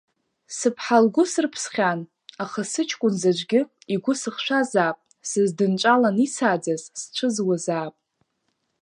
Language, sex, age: Abkhazian, female, under 19